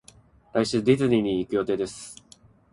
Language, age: Japanese, 19-29